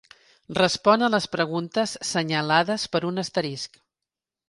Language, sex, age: Catalan, female, 50-59